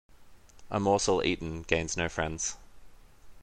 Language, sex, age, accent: English, male, 30-39, Australian English